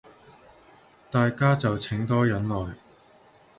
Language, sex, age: Cantonese, male, 19-29